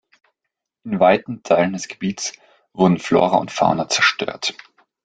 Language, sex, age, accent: German, male, 19-29, Österreichisches Deutsch